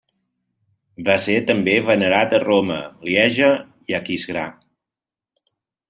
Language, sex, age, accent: Catalan, male, 40-49, valencià